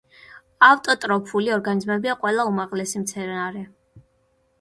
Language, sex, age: Georgian, female, 19-29